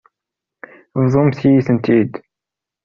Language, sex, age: Kabyle, male, 19-29